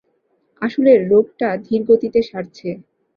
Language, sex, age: Bengali, female, 19-29